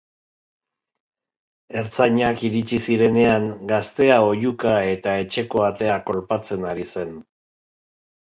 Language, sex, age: Basque, male, 60-69